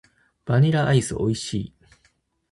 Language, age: Japanese, 40-49